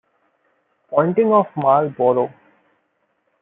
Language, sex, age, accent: English, male, 19-29, India and South Asia (India, Pakistan, Sri Lanka)